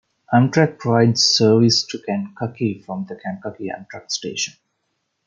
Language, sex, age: English, male, 30-39